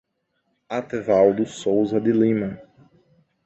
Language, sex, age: Portuguese, male, 19-29